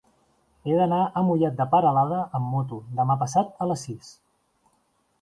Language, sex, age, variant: Catalan, male, 40-49, Central